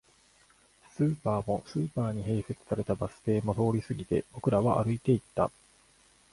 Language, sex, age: Japanese, male, 30-39